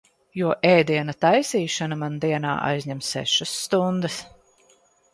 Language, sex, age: Latvian, female, 40-49